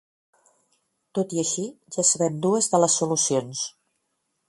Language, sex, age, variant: Catalan, female, 50-59, Nord-Occidental